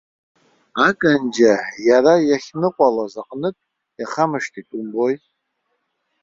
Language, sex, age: Abkhazian, male, 60-69